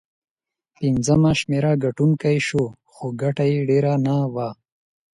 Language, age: Pashto, 19-29